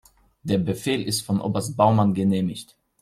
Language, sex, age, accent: German, male, 30-39, Polnisch Deutsch